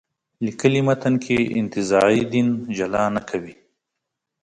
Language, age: Pashto, 30-39